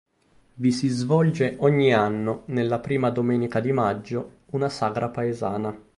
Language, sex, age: Italian, male, 19-29